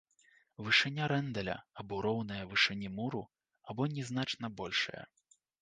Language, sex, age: Belarusian, male, 19-29